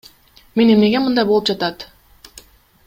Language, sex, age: Kyrgyz, female, 19-29